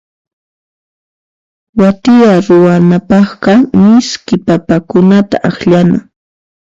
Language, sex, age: Puno Quechua, female, 19-29